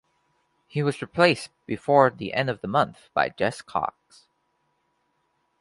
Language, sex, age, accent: English, male, 19-29, United States English